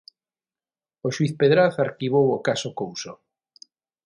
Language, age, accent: Galician, 50-59, Atlántico (seseo e gheada); Normativo (estándar)